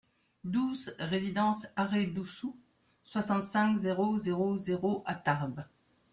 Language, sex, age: French, female, 60-69